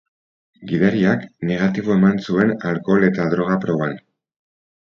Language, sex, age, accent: Basque, male, 40-49, Erdialdekoa edo Nafarra (Gipuzkoa, Nafarroa)